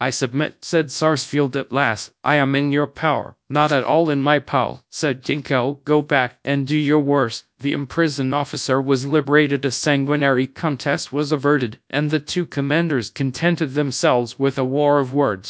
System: TTS, GradTTS